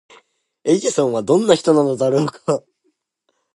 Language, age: Japanese, under 19